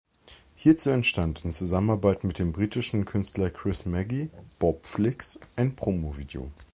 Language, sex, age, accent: German, male, 30-39, Deutschland Deutsch